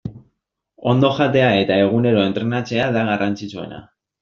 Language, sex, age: Basque, male, 19-29